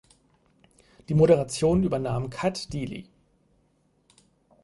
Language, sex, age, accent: German, male, 19-29, Deutschland Deutsch